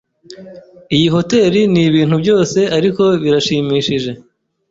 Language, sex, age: Kinyarwanda, male, 30-39